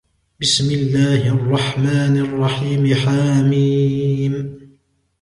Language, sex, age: Arabic, male, 19-29